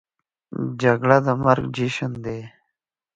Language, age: Pashto, 19-29